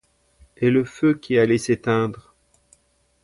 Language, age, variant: French, 50-59, Français de métropole